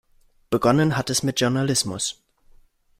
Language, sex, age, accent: German, male, 19-29, Deutschland Deutsch